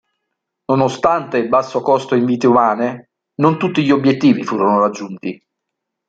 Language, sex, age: Italian, male, 40-49